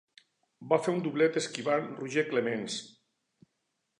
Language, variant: Catalan, Central